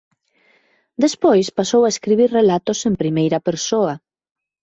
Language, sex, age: Galician, female, 30-39